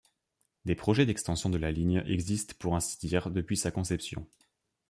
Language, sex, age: French, male, under 19